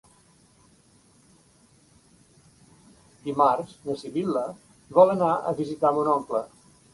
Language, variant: Catalan, Central